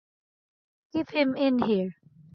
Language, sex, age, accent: English, female, under 19, Filipino